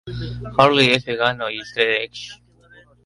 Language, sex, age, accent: Spanish, male, 19-29, Andino-Pacífico: Colombia, Perú, Ecuador, oeste de Bolivia y Venezuela andina